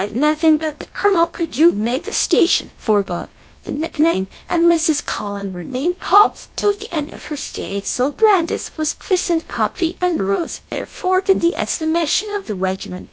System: TTS, GlowTTS